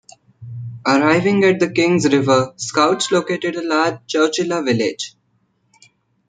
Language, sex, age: English, male, under 19